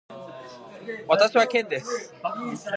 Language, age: Japanese, 19-29